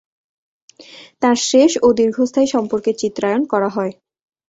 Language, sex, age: Bengali, female, 19-29